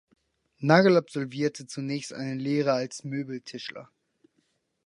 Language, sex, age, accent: German, male, 19-29, Deutschland Deutsch